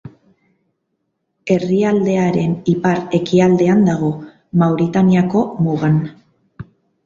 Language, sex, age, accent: Basque, female, 30-39, Mendebalekoa (Araba, Bizkaia, Gipuzkoako mendebaleko herri batzuk)